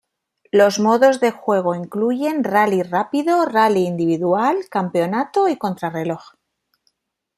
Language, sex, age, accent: Spanish, female, 40-49, España: Norte peninsular (Asturias, Castilla y León, Cantabria, País Vasco, Navarra, Aragón, La Rioja, Guadalajara, Cuenca)